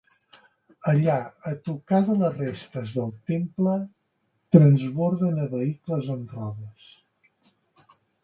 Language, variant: Catalan, Central